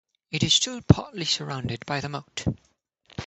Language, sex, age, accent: English, male, under 19, United States English; India and South Asia (India, Pakistan, Sri Lanka)